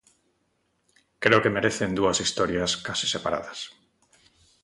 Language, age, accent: Galician, 50-59, Atlántico (seseo e gheada)